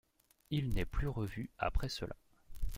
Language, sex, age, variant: French, male, 19-29, Français de métropole